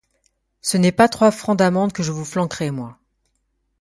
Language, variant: French, Français de métropole